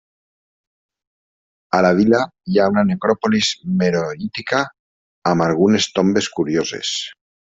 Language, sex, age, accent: Catalan, male, 50-59, valencià